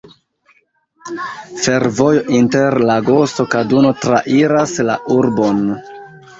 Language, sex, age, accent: Esperanto, male, 30-39, Internacia